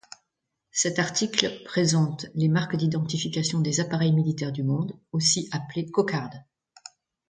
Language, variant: French, Français de métropole